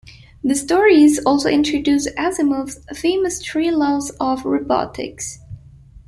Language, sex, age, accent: English, female, 19-29, United States English